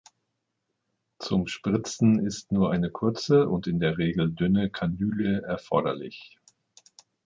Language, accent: German, Deutschland Deutsch